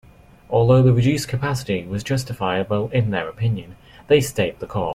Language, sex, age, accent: English, male, under 19, England English